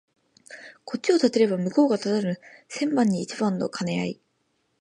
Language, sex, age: Japanese, female, 19-29